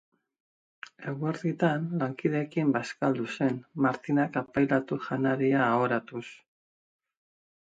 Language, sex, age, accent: Basque, female, 40-49, Mendebalekoa (Araba, Bizkaia, Gipuzkoako mendebaleko herri batzuk)